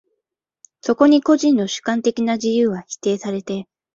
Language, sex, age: Japanese, female, 19-29